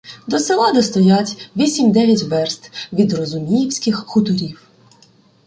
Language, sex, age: Ukrainian, female, 19-29